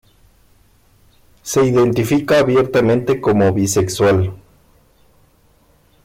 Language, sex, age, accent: Spanish, male, 40-49, México